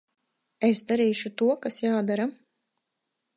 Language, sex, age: Latvian, female, 30-39